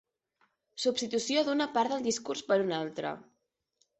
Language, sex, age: Catalan, male, 30-39